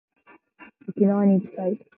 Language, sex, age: Japanese, female, 19-29